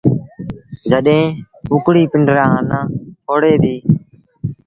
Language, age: Sindhi Bhil, 19-29